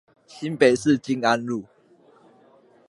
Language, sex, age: Chinese, male, under 19